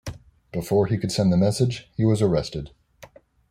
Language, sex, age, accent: English, male, 19-29, United States English